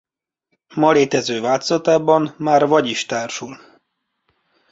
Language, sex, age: Hungarian, male, 30-39